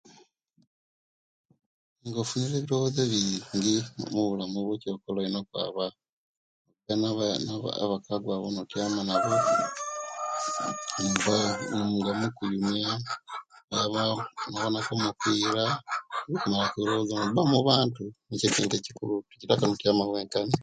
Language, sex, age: Kenyi, male, 30-39